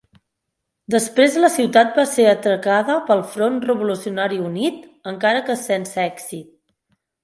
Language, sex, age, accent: Catalan, female, 30-39, Oriental